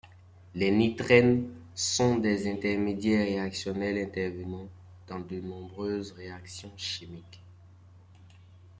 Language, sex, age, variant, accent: French, male, 19-29, Français d'Afrique subsaharienne et des îles africaines, Français de Côte d’Ivoire